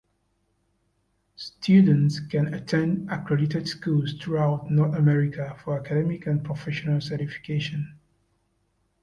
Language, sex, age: English, male, 30-39